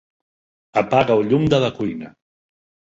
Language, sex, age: Catalan, male, 50-59